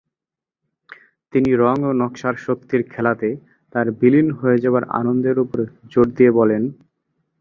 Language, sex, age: Bengali, male, 19-29